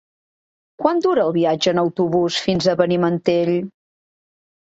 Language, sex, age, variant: Catalan, female, 40-49, Central